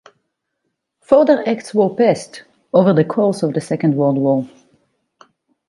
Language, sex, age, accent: English, female, 40-49, Israeli